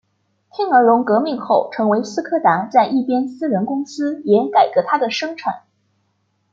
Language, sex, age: Chinese, female, 19-29